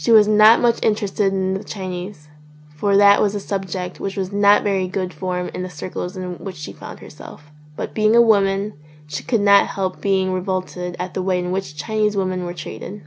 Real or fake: real